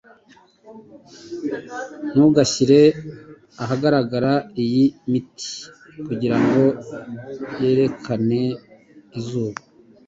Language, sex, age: Kinyarwanda, male, 30-39